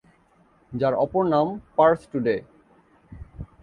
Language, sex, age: Bengali, male, 19-29